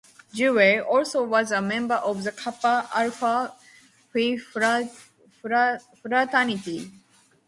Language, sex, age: English, female, under 19